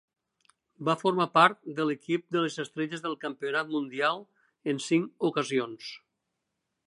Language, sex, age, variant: Catalan, male, 60-69, Nord-Occidental